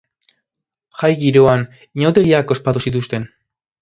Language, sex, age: Basque, male, under 19